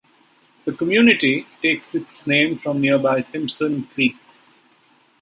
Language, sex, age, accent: English, male, 50-59, India and South Asia (India, Pakistan, Sri Lanka)